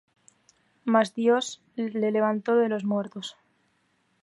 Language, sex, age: Spanish, female, under 19